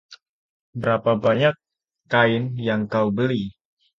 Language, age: Indonesian, 19-29